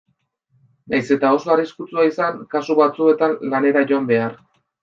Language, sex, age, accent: Basque, male, 19-29, Mendebalekoa (Araba, Bizkaia, Gipuzkoako mendebaleko herri batzuk)